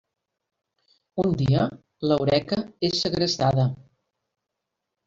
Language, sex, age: Catalan, female, 50-59